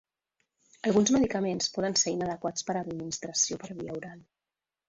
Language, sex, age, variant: Catalan, female, 50-59, Central